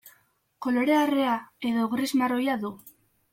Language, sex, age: Basque, female, under 19